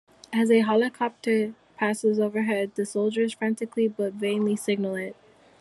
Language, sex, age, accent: English, female, 19-29, United States English